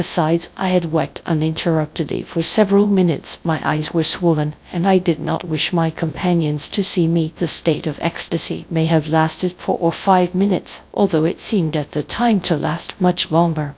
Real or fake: fake